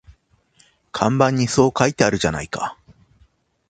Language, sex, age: Japanese, male, 30-39